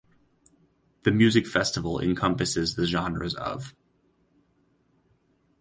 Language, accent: English, United States English